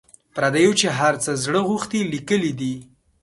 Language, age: Pashto, 19-29